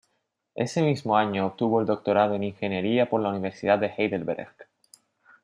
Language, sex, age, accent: Spanish, male, 19-29, España: Sur peninsular (Andalucia, Extremadura, Murcia)